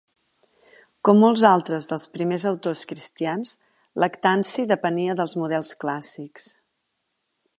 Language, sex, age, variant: Catalan, female, 40-49, Central